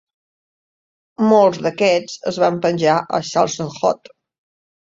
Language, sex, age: Catalan, female, 50-59